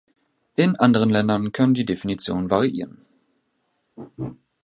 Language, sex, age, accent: German, male, 19-29, Deutschland Deutsch